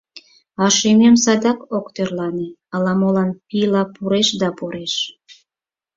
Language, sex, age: Mari, female, 40-49